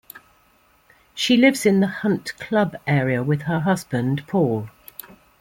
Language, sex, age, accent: English, female, 70-79, England English